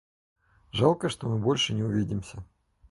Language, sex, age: Russian, male, 30-39